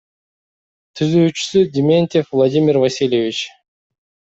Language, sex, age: Kyrgyz, male, 40-49